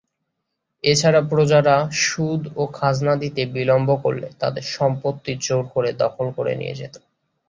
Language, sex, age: Bengali, male, 19-29